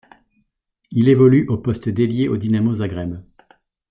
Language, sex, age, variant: French, male, 40-49, Français de métropole